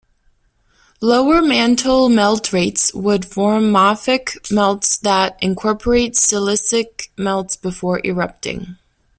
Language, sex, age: English, female, 19-29